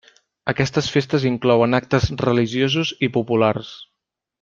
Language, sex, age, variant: Catalan, male, 19-29, Central